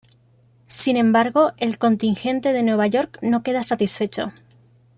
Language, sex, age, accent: Spanish, female, 19-29, España: Centro-Sur peninsular (Madrid, Toledo, Castilla-La Mancha)